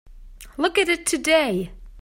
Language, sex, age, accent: English, female, 19-29, England English